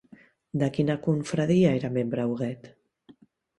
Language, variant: Catalan, Central